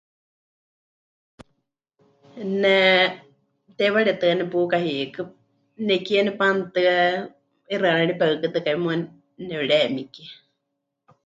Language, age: Huichol, 30-39